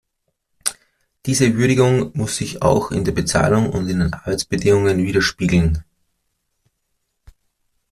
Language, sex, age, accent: German, male, 30-39, Österreichisches Deutsch